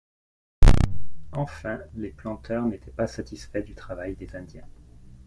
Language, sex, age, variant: French, male, 30-39, Français de métropole